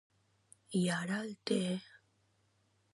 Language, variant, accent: Catalan, Central, central